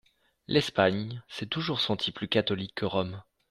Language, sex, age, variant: French, male, 30-39, Français de métropole